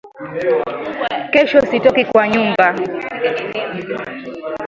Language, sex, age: Swahili, female, 19-29